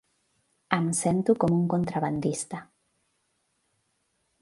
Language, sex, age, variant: Catalan, female, 40-49, Central